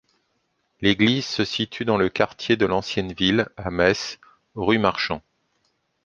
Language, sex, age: French, male, 50-59